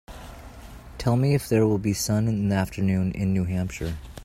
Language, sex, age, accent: English, male, 30-39, United States English